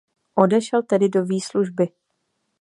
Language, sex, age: Czech, female, 19-29